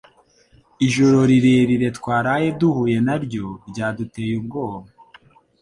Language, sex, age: Kinyarwanda, male, 19-29